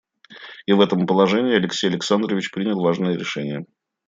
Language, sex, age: Russian, male, 40-49